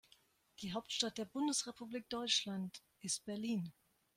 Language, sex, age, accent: German, female, 50-59, Deutschland Deutsch